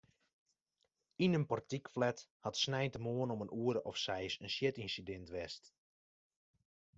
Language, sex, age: Western Frisian, male, 19-29